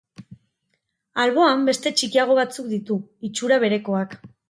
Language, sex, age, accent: Basque, female, 30-39, Erdialdekoa edo Nafarra (Gipuzkoa, Nafarroa)